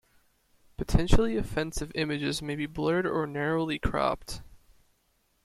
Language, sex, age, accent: English, male, 19-29, United States English